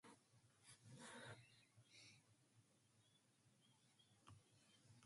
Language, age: English, 19-29